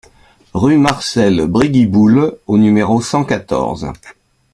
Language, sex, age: French, male, 60-69